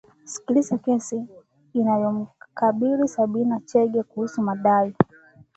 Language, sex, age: Swahili, female, 19-29